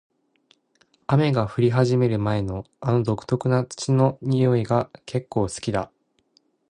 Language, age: Japanese, 19-29